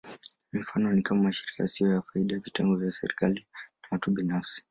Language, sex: Swahili, male